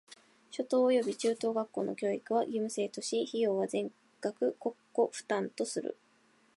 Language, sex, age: Japanese, female, 19-29